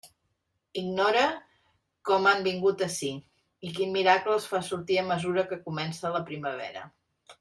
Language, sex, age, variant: Catalan, female, 50-59, Central